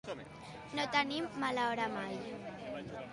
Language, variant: Catalan, Central